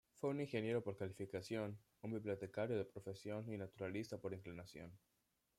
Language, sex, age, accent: Spanish, male, under 19, México